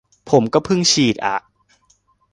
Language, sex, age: Thai, male, 19-29